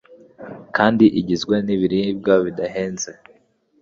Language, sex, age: Kinyarwanda, male, 19-29